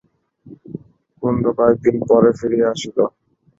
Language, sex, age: Bengali, male, 19-29